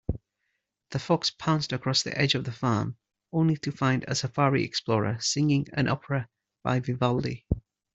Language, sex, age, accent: English, male, 30-39, England English